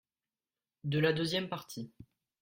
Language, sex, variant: French, male, Français de métropole